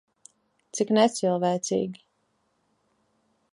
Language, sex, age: Latvian, female, 19-29